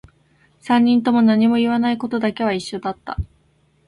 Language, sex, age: Japanese, female, 19-29